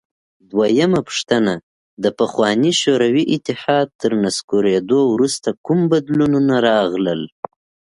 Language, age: Pashto, 19-29